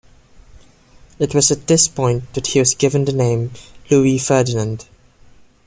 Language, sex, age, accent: English, male, 19-29, Filipino